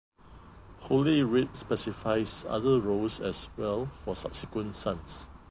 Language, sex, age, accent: English, male, 50-59, Singaporean English